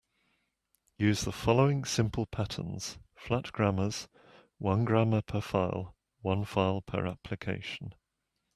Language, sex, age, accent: English, male, 50-59, England English